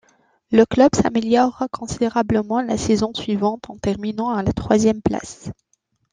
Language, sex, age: French, female, 30-39